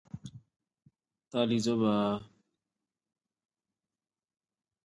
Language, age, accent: English, 30-39, United States English